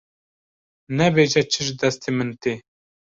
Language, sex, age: Kurdish, male, 19-29